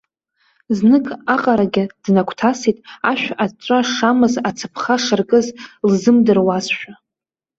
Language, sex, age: Abkhazian, female, 19-29